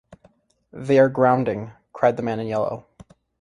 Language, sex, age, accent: English, male, 19-29, United States English